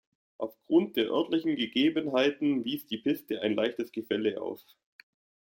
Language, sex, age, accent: German, male, 19-29, Deutschland Deutsch